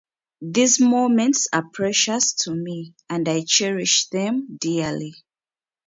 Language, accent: English, United States English